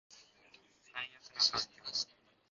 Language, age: Japanese, under 19